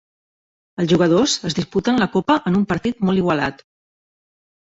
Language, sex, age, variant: Catalan, female, 40-49, Central